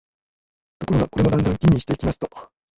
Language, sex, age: Japanese, male, 60-69